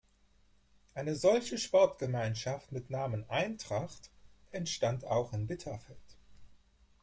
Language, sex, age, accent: German, male, 40-49, Deutschland Deutsch